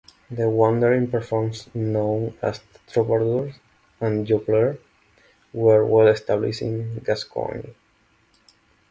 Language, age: English, 19-29